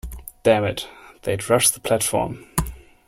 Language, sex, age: English, male, 19-29